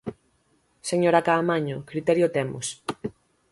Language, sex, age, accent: Galician, female, 19-29, Central (gheada); Oriental (común en zona oriental)